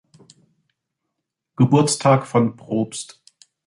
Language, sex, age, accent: German, male, 40-49, Deutschland Deutsch